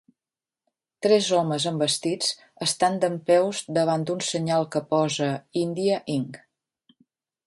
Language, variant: Catalan, Central